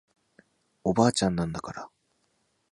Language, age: Japanese, 19-29